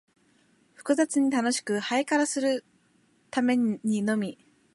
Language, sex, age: Japanese, female, 19-29